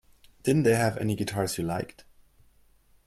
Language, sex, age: English, male, 30-39